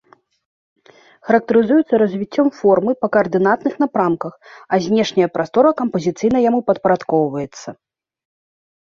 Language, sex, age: Belarusian, female, 30-39